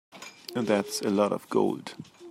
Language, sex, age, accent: English, male, 40-49, United States English